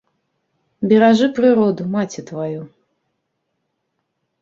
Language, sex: Belarusian, female